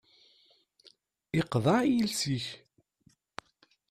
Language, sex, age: Kabyle, male, 30-39